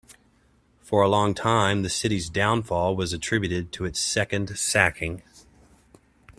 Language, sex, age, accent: English, male, 30-39, United States English